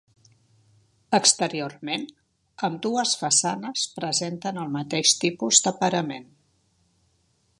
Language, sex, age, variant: Catalan, female, 70-79, Central